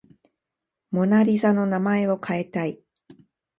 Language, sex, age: Japanese, female, 40-49